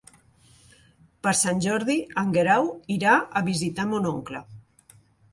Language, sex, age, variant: Catalan, female, 40-49, Central